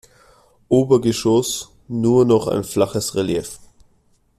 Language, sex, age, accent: German, male, 19-29, Österreichisches Deutsch